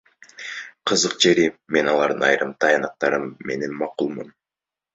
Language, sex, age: Kyrgyz, male, 19-29